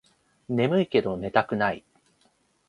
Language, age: Japanese, 40-49